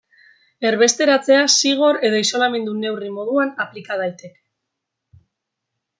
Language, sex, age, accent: Basque, female, under 19, Erdialdekoa edo Nafarra (Gipuzkoa, Nafarroa)